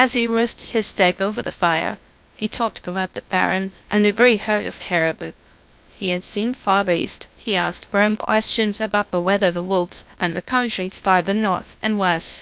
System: TTS, GlowTTS